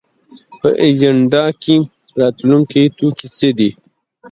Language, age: Pashto, 19-29